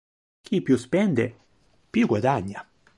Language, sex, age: Italian, male, 30-39